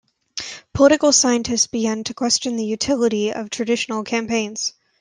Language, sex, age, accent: English, female, 19-29, United States English